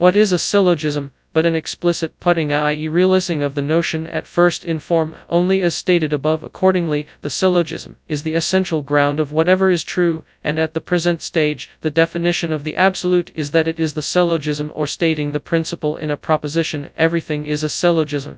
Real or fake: fake